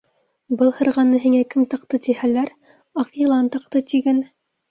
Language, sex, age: Bashkir, female, under 19